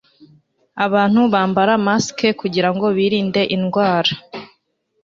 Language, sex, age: Kinyarwanda, female, 19-29